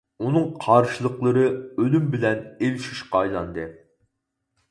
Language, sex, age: Uyghur, male, 19-29